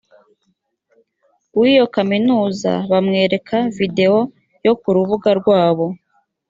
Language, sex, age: Kinyarwanda, female, 30-39